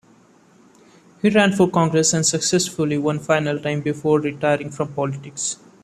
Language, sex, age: English, male, 19-29